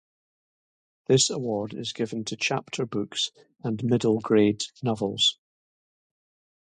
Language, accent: English, Scottish English